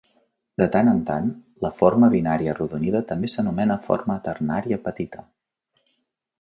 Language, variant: Catalan, Nord-Occidental